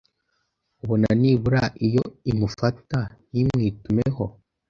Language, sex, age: Kinyarwanda, male, under 19